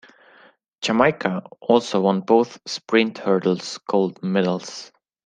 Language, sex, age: English, male, 19-29